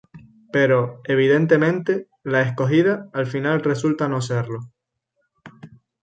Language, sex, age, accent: Spanish, male, 19-29, España: Islas Canarias